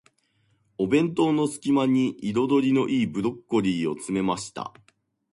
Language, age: Japanese, 30-39